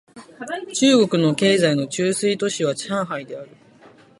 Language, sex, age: Japanese, female, 19-29